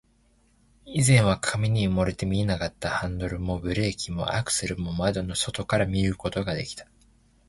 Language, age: Japanese, 19-29